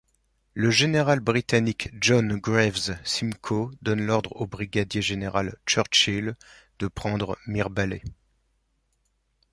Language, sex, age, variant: French, male, 30-39, Français de métropole